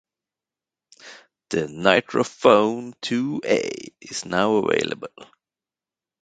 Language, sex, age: English, male, 30-39